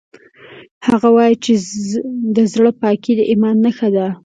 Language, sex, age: Pashto, female, 19-29